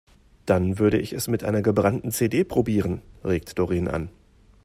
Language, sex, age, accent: German, male, 40-49, Deutschland Deutsch